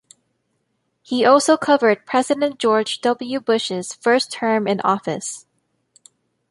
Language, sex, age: English, female, 19-29